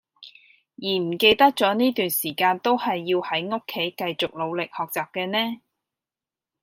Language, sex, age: Cantonese, female, 19-29